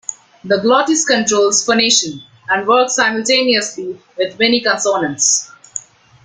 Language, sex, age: English, male, under 19